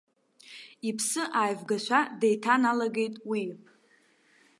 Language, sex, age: Abkhazian, female, 19-29